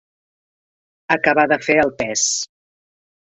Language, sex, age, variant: Catalan, female, 40-49, Central